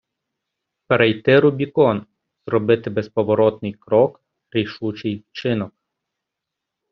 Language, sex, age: Ukrainian, male, 19-29